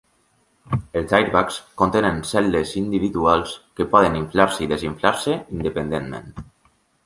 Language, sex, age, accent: Catalan, male, 19-29, valencià